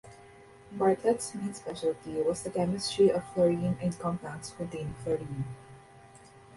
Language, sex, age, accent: English, female, 19-29, Filipino